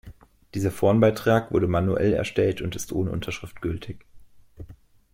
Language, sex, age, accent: German, male, 30-39, Deutschland Deutsch